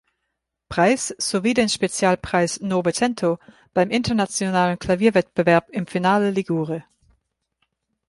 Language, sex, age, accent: German, female, 30-39, Deutschland Deutsch